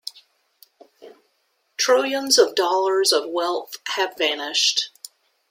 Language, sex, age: English, female, 40-49